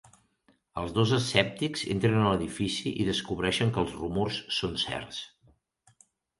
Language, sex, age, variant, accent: Catalan, male, 40-49, Central, tarragoní